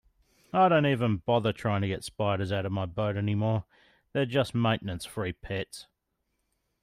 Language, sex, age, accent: English, male, 30-39, Australian English